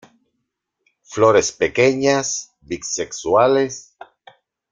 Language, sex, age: Spanish, male, 50-59